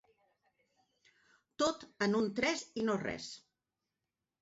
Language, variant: Catalan, Central